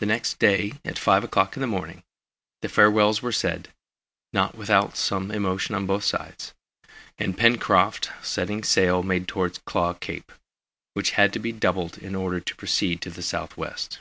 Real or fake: real